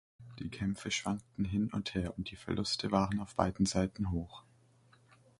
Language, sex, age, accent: German, male, under 19, Deutschland Deutsch